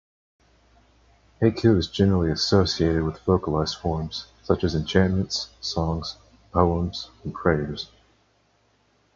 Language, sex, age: English, male, 19-29